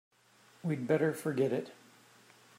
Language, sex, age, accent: English, male, 40-49, United States English